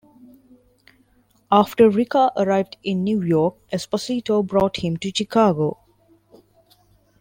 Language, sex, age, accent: English, female, 19-29, India and South Asia (India, Pakistan, Sri Lanka)